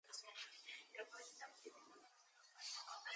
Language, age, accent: English, 19-29, United States English